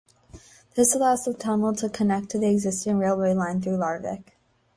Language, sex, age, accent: English, female, 19-29, United States English